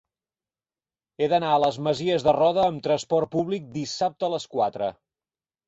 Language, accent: Catalan, nord-oriental